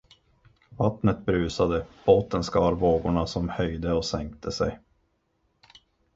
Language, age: Swedish, 30-39